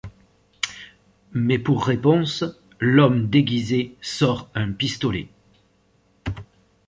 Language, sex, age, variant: French, male, 30-39, Français de métropole